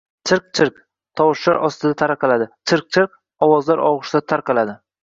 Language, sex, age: Uzbek, male, 19-29